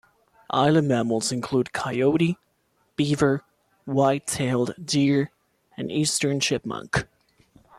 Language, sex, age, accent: English, male, 19-29, United States English